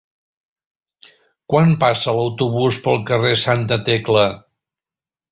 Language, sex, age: Catalan, male, 70-79